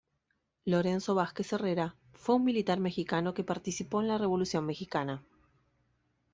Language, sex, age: Spanish, female, 30-39